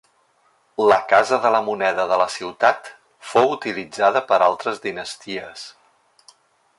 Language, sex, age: Catalan, male, 50-59